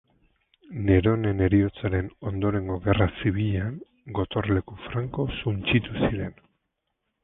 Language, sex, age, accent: Basque, male, 40-49, Mendebalekoa (Araba, Bizkaia, Gipuzkoako mendebaleko herri batzuk)